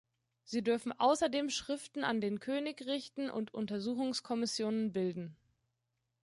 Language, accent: German, Deutschland Deutsch